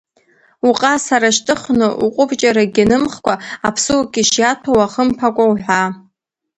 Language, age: Abkhazian, under 19